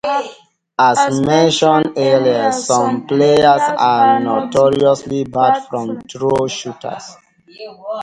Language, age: English, 19-29